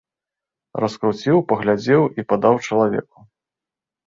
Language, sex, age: Belarusian, male, 30-39